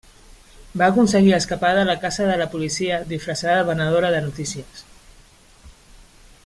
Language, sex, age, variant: Catalan, female, 30-39, Central